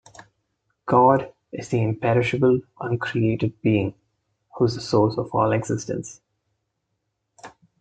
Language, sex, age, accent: English, male, 19-29, India and South Asia (India, Pakistan, Sri Lanka)